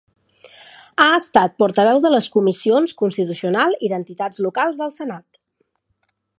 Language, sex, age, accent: Catalan, female, 30-39, central; nord-occidental